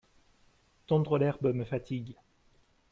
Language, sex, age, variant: French, male, 30-39, Français de métropole